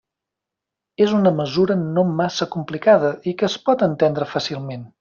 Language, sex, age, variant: Catalan, male, 40-49, Central